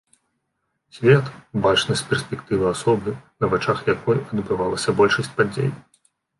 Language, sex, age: Belarusian, male, 30-39